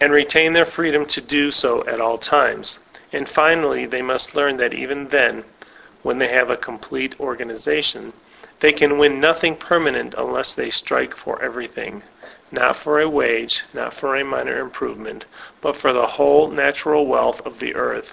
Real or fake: real